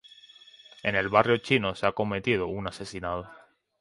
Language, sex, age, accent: Spanish, male, 19-29, España: Islas Canarias